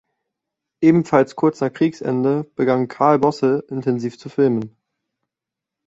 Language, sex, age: German, male, 19-29